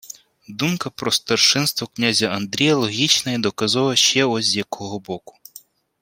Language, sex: Ukrainian, male